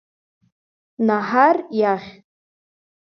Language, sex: Abkhazian, female